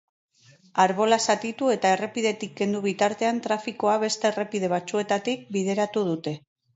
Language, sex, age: Basque, female, 40-49